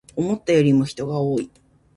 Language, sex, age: Japanese, female, 30-39